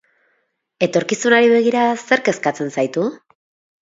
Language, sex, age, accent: Basque, female, 30-39, Mendebalekoa (Araba, Bizkaia, Gipuzkoako mendebaleko herri batzuk)